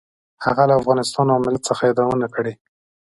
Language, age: Pashto, 30-39